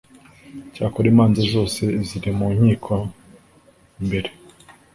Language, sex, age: Kinyarwanda, male, 19-29